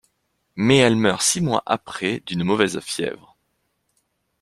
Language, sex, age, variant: French, male, 30-39, Français de métropole